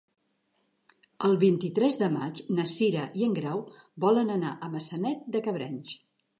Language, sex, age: Catalan, female, 60-69